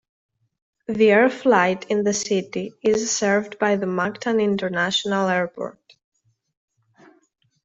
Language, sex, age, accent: English, female, 19-29, United States English